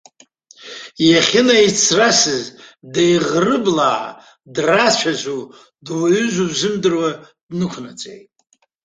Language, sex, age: Abkhazian, male, 80-89